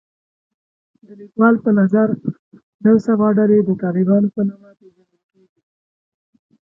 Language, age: Pashto, 19-29